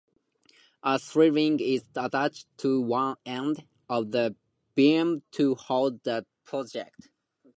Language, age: English, 19-29